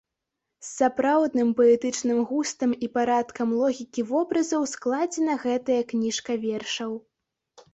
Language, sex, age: Belarusian, female, under 19